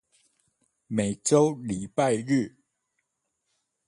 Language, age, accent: Chinese, 30-39, 出生地：宜蘭縣